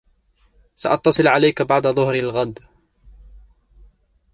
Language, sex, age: Arabic, male, 19-29